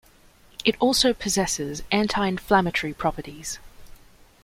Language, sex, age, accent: English, female, 19-29, Australian English